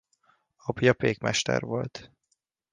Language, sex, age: Hungarian, male, 30-39